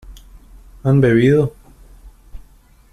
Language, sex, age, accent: Spanish, male, 19-29, Rioplatense: Argentina, Uruguay, este de Bolivia, Paraguay